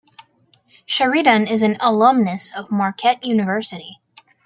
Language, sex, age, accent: English, female, under 19, United States English